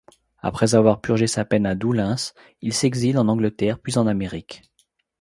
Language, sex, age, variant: French, male, 40-49, Français de métropole